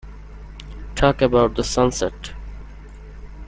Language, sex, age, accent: English, male, 19-29, India and South Asia (India, Pakistan, Sri Lanka)